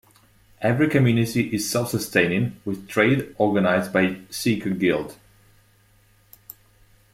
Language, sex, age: English, male, 30-39